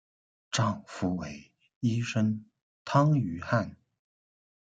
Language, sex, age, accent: Chinese, male, 30-39, 出生地：江苏省